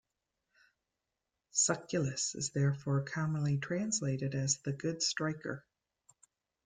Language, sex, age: English, female, 50-59